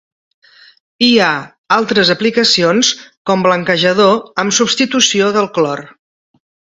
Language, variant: Catalan, Central